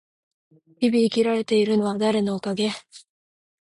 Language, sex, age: Japanese, female, under 19